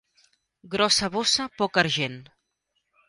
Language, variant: Catalan, Central